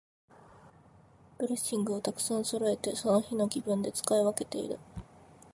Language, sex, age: Japanese, female, 19-29